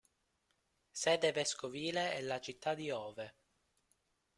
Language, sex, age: Italian, male, 19-29